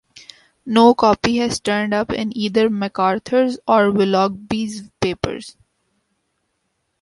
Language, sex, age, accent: English, female, 19-29, India and South Asia (India, Pakistan, Sri Lanka)